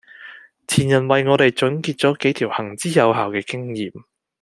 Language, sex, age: Cantonese, male, 19-29